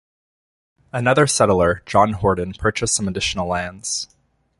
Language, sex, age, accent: English, male, 19-29, Canadian English